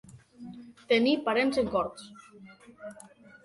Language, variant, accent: Catalan, Nord-Occidental, nord-occidental